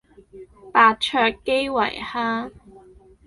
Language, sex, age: Cantonese, female, 19-29